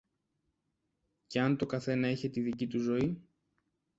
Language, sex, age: Greek, male, 19-29